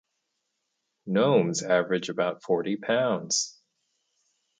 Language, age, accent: English, 30-39, United States English